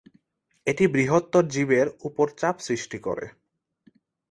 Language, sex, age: Bengali, male, 19-29